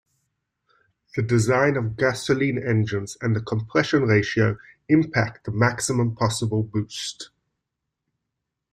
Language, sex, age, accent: English, male, 40-49, Southern African (South Africa, Zimbabwe, Namibia)